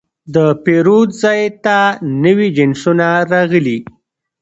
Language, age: Pashto, 30-39